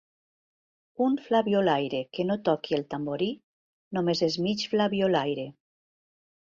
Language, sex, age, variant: Catalan, female, 50-59, Septentrional